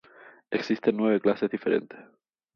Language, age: Spanish, 19-29